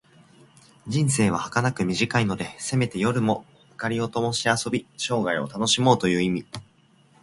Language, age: Japanese, 19-29